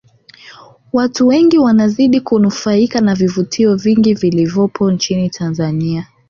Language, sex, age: Swahili, female, 19-29